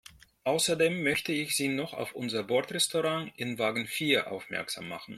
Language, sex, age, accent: German, male, 40-49, Russisch Deutsch